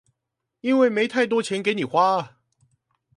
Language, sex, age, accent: Chinese, male, 19-29, 出生地：臺北市